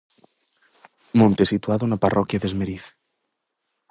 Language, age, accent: Galician, under 19, Central (gheada); Oriental (común en zona oriental)